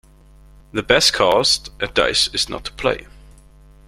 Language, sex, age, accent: English, male, 30-39, United States English